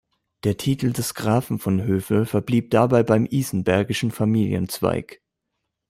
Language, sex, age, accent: German, male, 19-29, Deutschland Deutsch